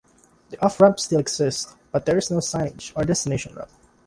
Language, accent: English, Filipino